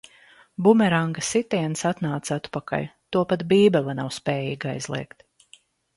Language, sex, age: Latvian, female, 40-49